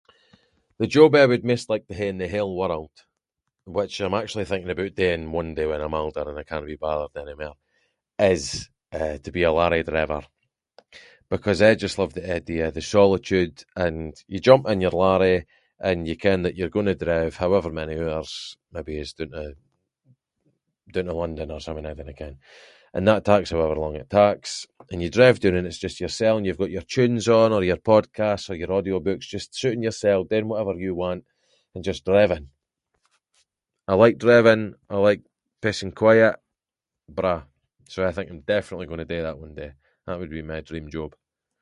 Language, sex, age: Scots, male, 30-39